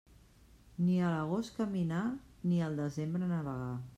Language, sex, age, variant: Catalan, female, 40-49, Central